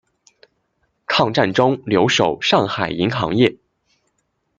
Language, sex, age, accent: Chinese, male, 19-29, 出生地：山东省